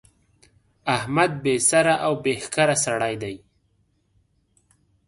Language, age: Pashto, 19-29